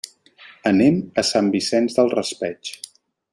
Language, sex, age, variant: Catalan, male, 40-49, Central